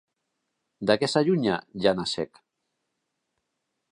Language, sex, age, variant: Catalan, male, 40-49, Central